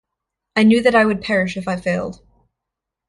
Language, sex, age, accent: English, female, 19-29, United States English